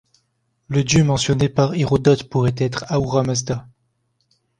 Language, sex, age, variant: French, male, 19-29, Français de métropole